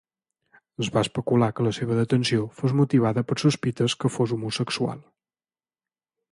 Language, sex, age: Catalan, male, 30-39